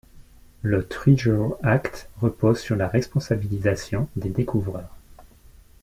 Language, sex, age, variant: French, male, 30-39, Français de métropole